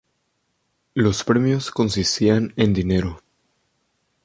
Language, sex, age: Spanish, male, 19-29